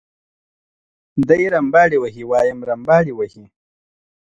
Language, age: Pashto, 30-39